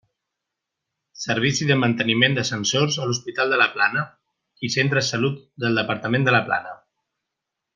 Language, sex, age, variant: Catalan, male, 30-39, Central